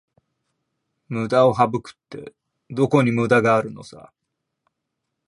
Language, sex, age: Japanese, male, 19-29